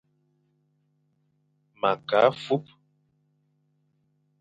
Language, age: Fang, 40-49